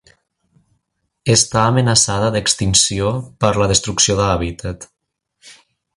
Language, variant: Catalan, Central